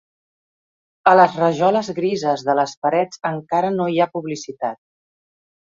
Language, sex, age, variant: Catalan, female, 40-49, Central